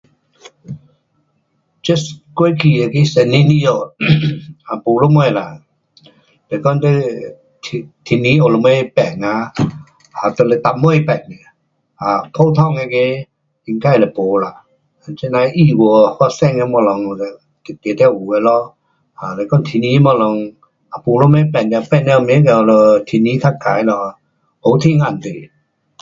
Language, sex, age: Pu-Xian Chinese, male, 60-69